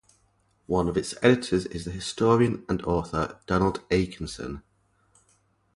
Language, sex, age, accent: English, male, 40-49, England English